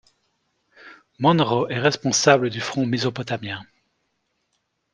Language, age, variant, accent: French, 30-39, Français d'Europe, Français de Belgique